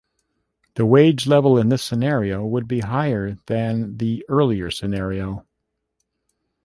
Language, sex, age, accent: English, male, 50-59, Canadian English